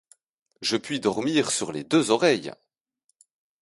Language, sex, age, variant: French, male, 40-49, Français de métropole